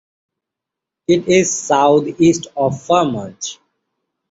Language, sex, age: English, male, 19-29